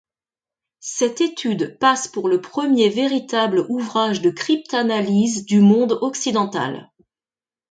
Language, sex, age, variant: French, female, 50-59, Français de métropole